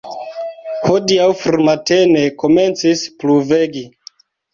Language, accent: Esperanto, Internacia